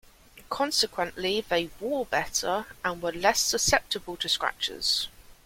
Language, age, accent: English, 19-29, England English